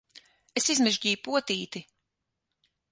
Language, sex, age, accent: Latvian, female, 30-39, Kurzeme